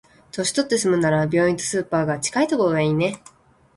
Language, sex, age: Japanese, female, 19-29